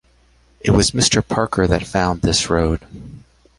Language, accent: English, United States English